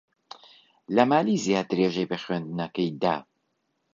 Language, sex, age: Central Kurdish, male, 30-39